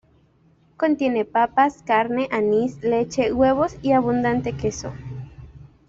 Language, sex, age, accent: Spanish, female, 19-29, México